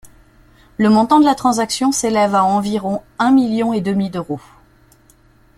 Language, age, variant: French, 40-49, Français de métropole